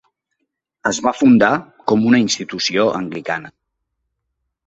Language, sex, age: Catalan, male, 50-59